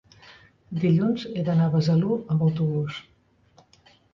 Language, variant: Catalan, Central